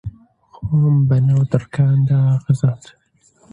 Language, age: Central Kurdish, 19-29